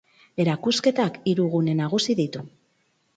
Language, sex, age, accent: Basque, female, 30-39, Mendebalekoa (Araba, Bizkaia, Gipuzkoako mendebaleko herri batzuk)